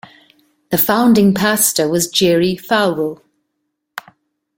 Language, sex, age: English, female, 40-49